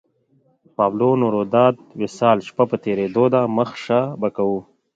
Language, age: Pashto, 30-39